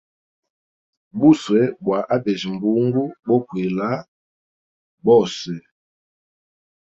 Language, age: Hemba, 40-49